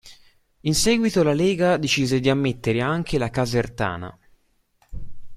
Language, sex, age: Italian, male, under 19